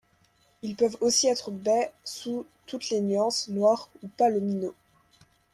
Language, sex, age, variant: French, female, under 19, Français de métropole